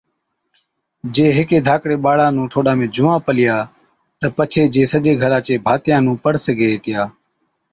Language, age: Od, 30-39